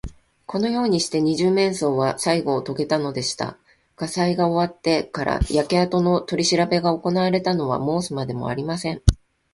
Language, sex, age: Japanese, female, 40-49